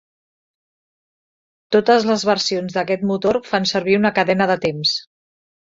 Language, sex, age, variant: Catalan, female, 40-49, Central